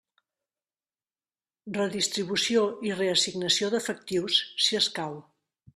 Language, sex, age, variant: Catalan, female, 40-49, Central